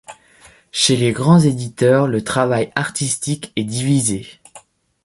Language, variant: French, Français de métropole